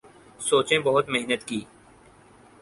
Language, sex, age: Urdu, male, 19-29